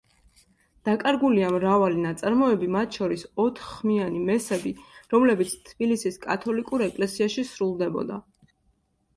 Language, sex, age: Georgian, female, 19-29